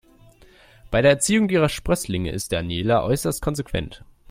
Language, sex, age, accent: German, male, 19-29, Deutschland Deutsch